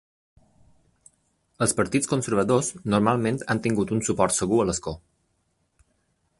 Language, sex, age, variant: Catalan, male, 30-39, Balear